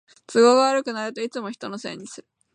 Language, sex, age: Japanese, female, 19-29